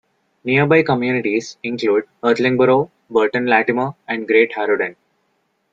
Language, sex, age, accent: English, male, 19-29, India and South Asia (India, Pakistan, Sri Lanka)